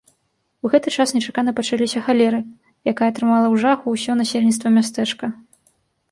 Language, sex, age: Belarusian, female, 30-39